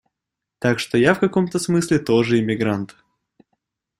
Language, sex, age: Russian, male, 19-29